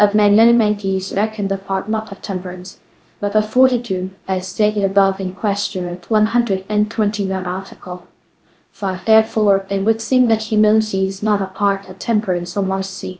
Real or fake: fake